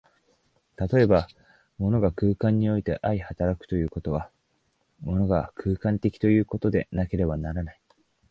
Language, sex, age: Japanese, male, 19-29